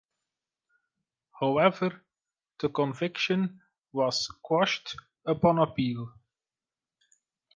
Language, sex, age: English, male, 40-49